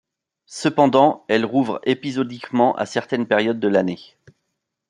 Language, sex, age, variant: French, male, 30-39, Français de métropole